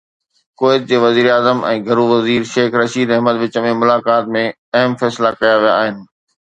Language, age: Sindhi, 40-49